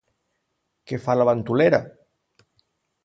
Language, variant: Catalan, Central